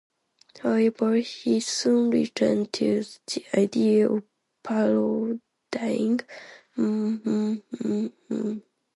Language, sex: English, female